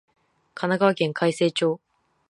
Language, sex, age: Japanese, female, 19-29